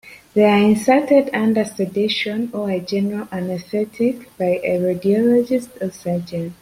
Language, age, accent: English, 19-29, United States English